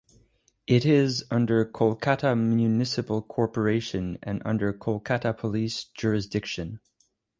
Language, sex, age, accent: English, male, 19-29, United States English